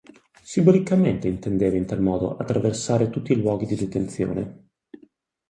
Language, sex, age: Italian, male, 40-49